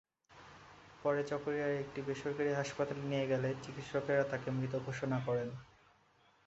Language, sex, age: Bengali, male, 19-29